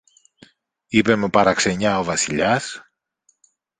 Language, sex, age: Greek, male, 50-59